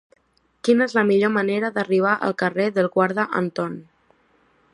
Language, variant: Catalan, Septentrional